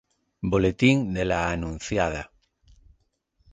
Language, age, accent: Galician, 40-49, Normativo (estándar)